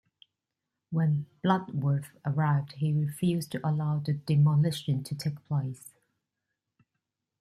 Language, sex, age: English, female, 40-49